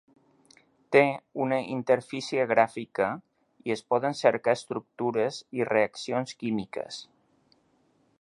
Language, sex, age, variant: Catalan, male, 50-59, Balear